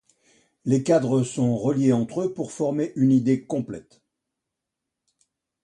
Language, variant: French, Français de métropole